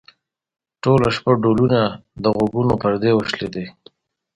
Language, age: Pashto, 30-39